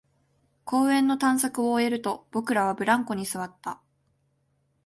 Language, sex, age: Japanese, female, 19-29